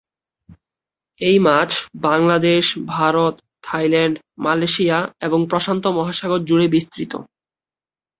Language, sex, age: Bengali, male, 19-29